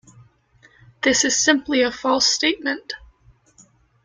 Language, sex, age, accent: English, female, 19-29, United States English